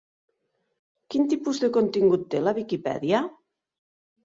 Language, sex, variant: Catalan, female, Nord-Occidental